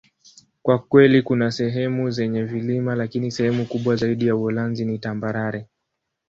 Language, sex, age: Swahili, male, 19-29